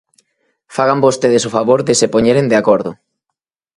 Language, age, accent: Galician, 19-29, Normativo (estándar)